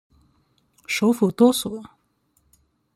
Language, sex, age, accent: Chinese, female, 19-29, 出生地：江西省